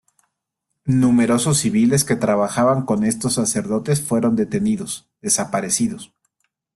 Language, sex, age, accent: Spanish, male, 30-39, México